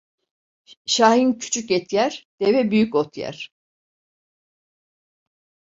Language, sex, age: Turkish, female, 70-79